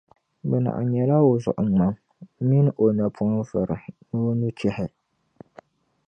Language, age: Dagbani, 19-29